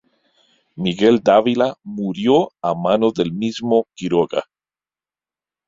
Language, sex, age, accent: Spanish, male, 40-49, América central